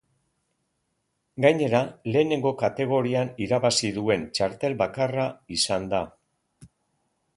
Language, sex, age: Basque, male, 60-69